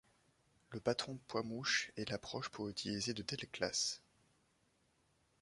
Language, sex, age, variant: French, male, 19-29, Français de métropole